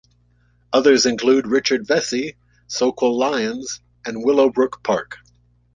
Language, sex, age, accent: English, male, 40-49, United States English